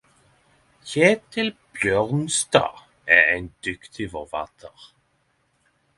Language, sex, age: Norwegian Nynorsk, male, 30-39